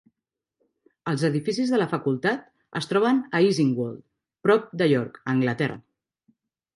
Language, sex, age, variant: Catalan, female, 40-49, Central